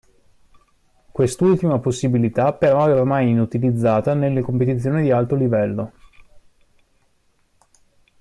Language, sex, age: Italian, male, 30-39